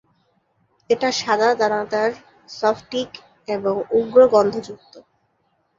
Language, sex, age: Bengali, female, 19-29